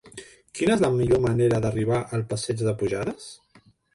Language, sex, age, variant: Catalan, male, 50-59, Central